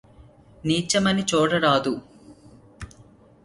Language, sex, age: Telugu, male, 19-29